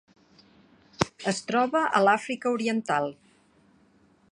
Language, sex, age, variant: Catalan, female, 50-59, Central